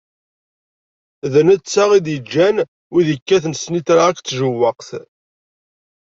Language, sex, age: Kabyle, male, 40-49